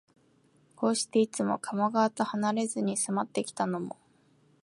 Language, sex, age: Japanese, female, 19-29